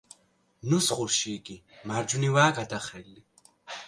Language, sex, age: Georgian, male, 19-29